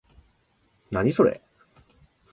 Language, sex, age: Japanese, male, 50-59